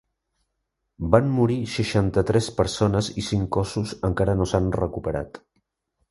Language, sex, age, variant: Catalan, male, 60-69, Central